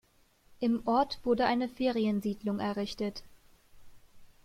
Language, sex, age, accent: German, female, 19-29, Deutschland Deutsch